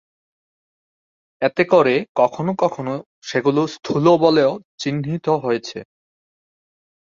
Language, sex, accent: Bengali, male, প্রমিত বাংলা